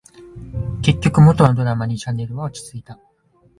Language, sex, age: Japanese, male, 19-29